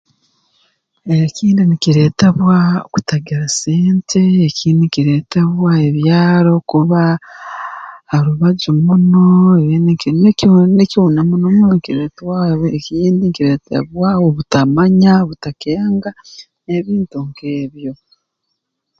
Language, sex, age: Tooro, female, 40-49